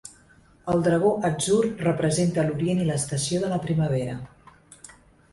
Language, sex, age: Catalan, female, 40-49